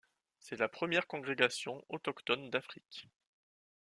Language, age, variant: French, 19-29, Français de métropole